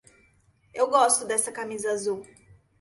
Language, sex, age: Portuguese, female, 30-39